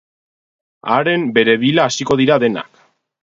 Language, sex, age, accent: Basque, male, 30-39, Erdialdekoa edo Nafarra (Gipuzkoa, Nafarroa)